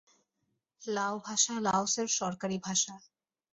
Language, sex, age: Bengali, female, 19-29